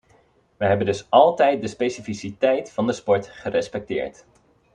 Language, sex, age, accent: Dutch, male, 19-29, Nederlands Nederlands